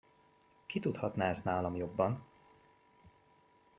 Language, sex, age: Hungarian, male, 19-29